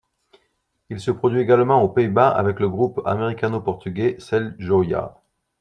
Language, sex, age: French, male, 40-49